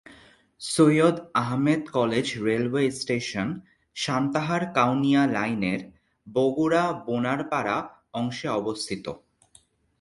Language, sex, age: Bengali, male, 19-29